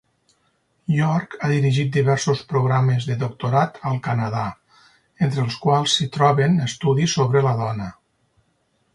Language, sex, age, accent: Catalan, male, 50-59, Lleidatà